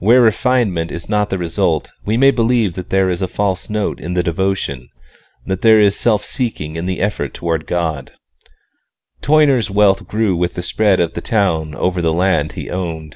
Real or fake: real